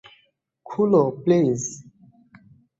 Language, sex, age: Bengali, male, 19-29